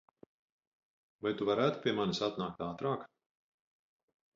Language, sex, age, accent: Latvian, male, 50-59, Vidus dialekts